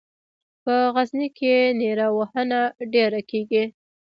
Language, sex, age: Pashto, female, 19-29